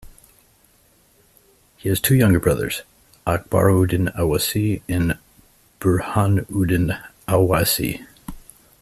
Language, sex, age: English, male, 40-49